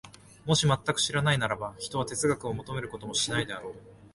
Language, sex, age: Japanese, male, 19-29